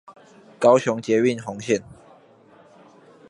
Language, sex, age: Chinese, male, under 19